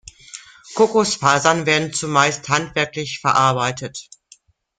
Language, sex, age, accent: German, female, 50-59, Deutschland Deutsch